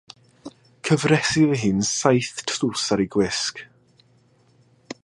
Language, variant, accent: Welsh, Mid Wales, Y Deyrnas Unedig Cymraeg